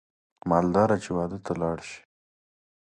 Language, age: Pashto, 19-29